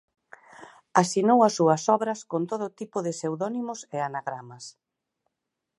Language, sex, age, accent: Galician, female, 40-49, Oriental (común en zona oriental)